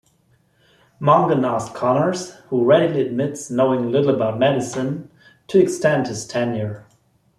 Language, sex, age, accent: English, male, 40-49, United States English